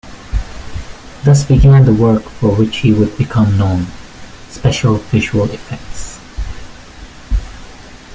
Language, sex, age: English, male, 19-29